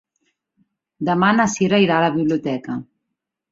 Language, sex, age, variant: Catalan, female, 40-49, Central